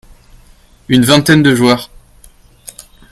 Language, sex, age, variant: French, male, under 19, Français de métropole